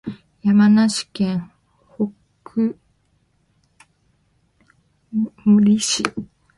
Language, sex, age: Japanese, female, 19-29